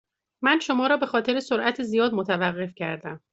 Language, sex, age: Persian, female, 40-49